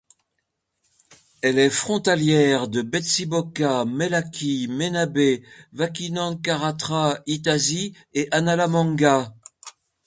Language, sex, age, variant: French, male, 70-79, Français de métropole